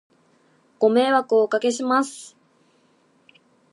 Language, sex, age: Japanese, female, 19-29